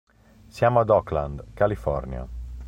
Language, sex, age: Italian, male, 30-39